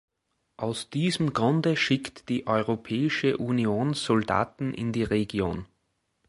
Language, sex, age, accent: German, male, 40-49, Österreichisches Deutsch